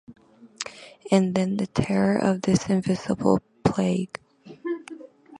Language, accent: English, United States English